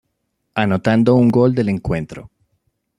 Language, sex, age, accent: Spanish, male, 30-39, Andino-Pacífico: Colombia, Perú, Ecuador, oeste de Bolivia y Venezuela andina